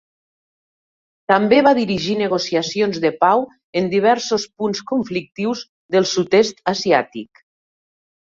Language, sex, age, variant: Catalan, female, 50-59, Nord-Occidental